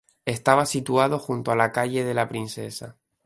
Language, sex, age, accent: Spanish, male, 19-29, España: Islas Canarias